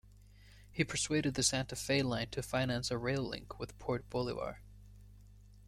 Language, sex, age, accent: English, male, 19-29, United States English